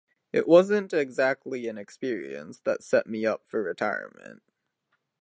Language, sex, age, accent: English, male, under 19, United States English